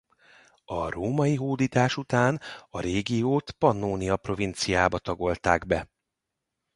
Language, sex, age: Hungarian, male, 40-49